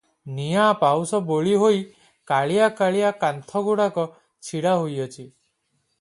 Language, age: Odia, 40-49